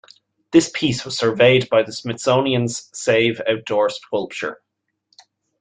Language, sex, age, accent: English, male, 19-29, Irish English